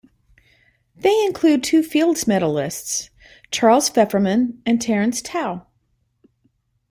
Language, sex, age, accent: English, female, 50-59, United States English